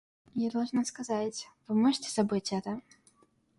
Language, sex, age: Russian, female, under 19